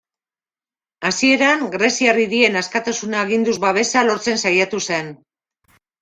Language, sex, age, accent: Basque, male, 19-29, Mendebalekoa (Araba, Bizkaia, Gipuzkoako mendebaleko herri batzuk)